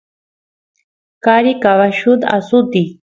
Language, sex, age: Santiago del Estero Quichua, female, 19-29